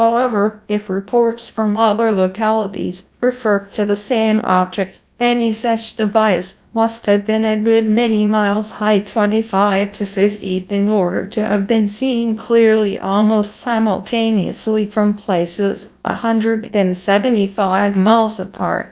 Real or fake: fake